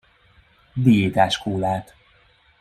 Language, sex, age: Hungarian, male, 30-39